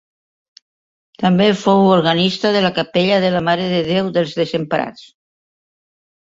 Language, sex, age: Catalan, female, 50-59